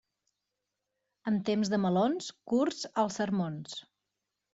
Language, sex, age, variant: Catalan, female, 30-39, Central